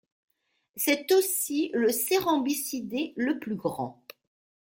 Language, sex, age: French, female, 60-69